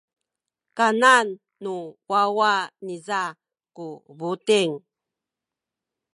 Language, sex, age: Sakizaya, female, 60-69